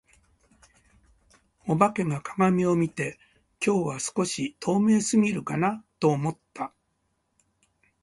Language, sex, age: Japanese, male, 60-69